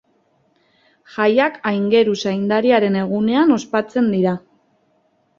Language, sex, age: Basque, female, 19-29